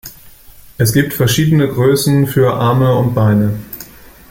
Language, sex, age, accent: German, male, 30-39, Deutschland Deutsch